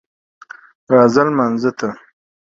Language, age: Pashto, 19-29